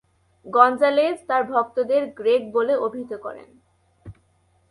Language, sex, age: Bengali, female, under 19